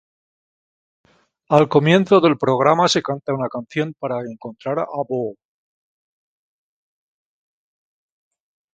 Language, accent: Spanish, España: Norte peninsular (Asturias, Castilla y León, Cantabria, País Vasco, Navarra, Aragón, La Rioja, Guadalajara, Cuenca)